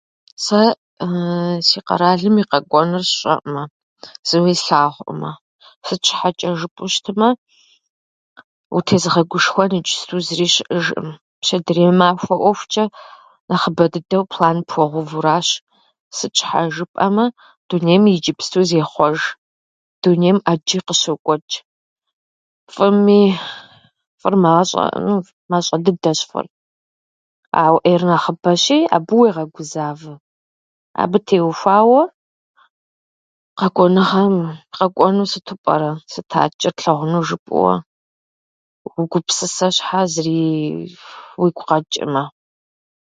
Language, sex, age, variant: Kabardian, female, 30-39, Адыгэбзэ (Къэбэрдей, Кирил, псоми зэдай)